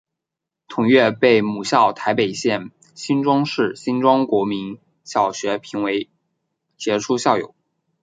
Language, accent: Chinese, 出生地：浙江省